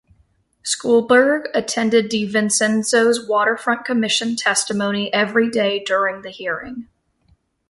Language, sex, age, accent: English, female, 19-29, United States English